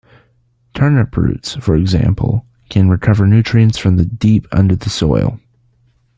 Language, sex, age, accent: English, male, under 19, United States English